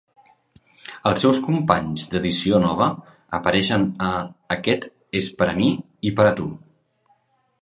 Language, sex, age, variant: Catalan, male, 40-49, Central